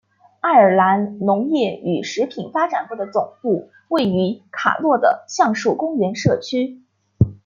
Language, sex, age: Chinese, female, 19-29